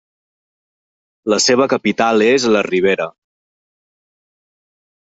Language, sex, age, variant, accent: Catalan, male, 30-39, Central, central